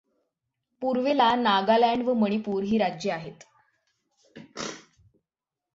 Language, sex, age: Marathi, female, 19-29